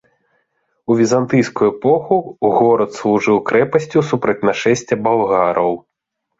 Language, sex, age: Belarusian, male, 30-39